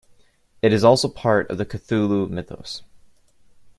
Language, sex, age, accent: English, male, 19-29, United States English